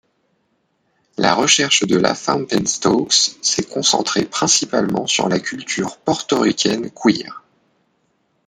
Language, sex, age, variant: French, male, 19-29, Français de métropole